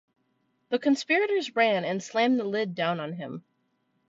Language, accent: English, United States English